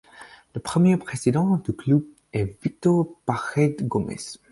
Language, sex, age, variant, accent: French, male, under 19, Français d'Afrique subsaharienne et des îles africaines, Français de Madagascar